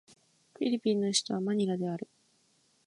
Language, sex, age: Japanese, female, 19-29